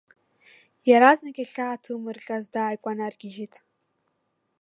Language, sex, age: Abkhazian, female, under 19